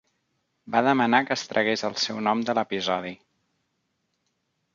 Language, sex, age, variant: Catalan, male, 40-49, Central